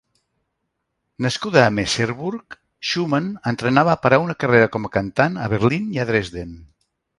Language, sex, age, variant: Catalan, male, 60-69, Central